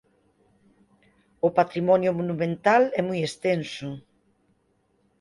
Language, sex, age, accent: Galician, female, 50-59, Central (sen gheada)